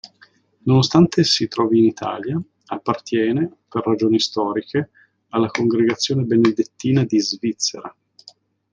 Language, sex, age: Italian, male, 40-49